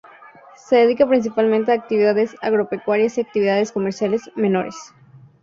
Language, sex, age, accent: Spanish, female, 19-29, México